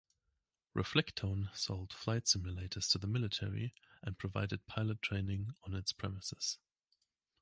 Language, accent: English, England English